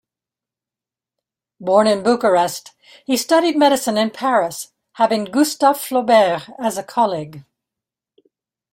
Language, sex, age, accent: English, female, 70-79, United States English